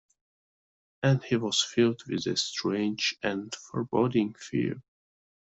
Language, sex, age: English, male, 19-29